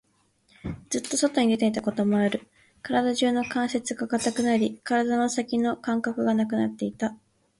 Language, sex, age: Japanese, female, 19-29